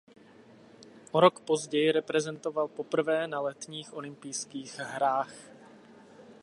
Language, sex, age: Czech, male, 30-39